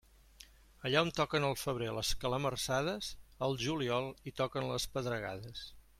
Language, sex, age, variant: Catalan, male, 50-59, Central